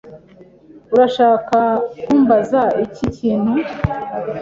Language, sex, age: Kinyarwanda, male, 19-29